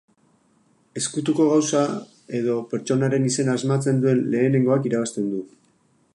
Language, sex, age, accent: Basque, male, 40-49, Erdialdekoa edo Nafarra (Gipuzkoa, Nafarroa)